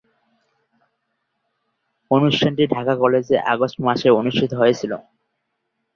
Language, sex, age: Bengali, male, 19-29